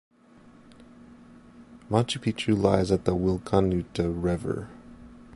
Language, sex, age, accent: English, male, 19-29, United States English